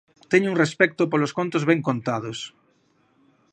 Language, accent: Galician, Normativo (estándar)